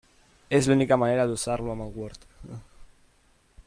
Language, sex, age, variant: Catalan, male, under 19, Central